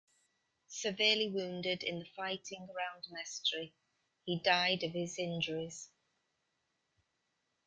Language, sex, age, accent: English, female, 40-49, England English